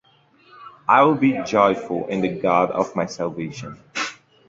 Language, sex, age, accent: English, male, 19-29, United States English